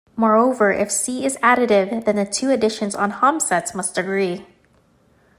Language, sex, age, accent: English, female, 19-29, United States English